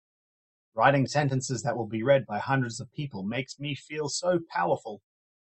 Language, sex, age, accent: English, male, 30-39, Australian English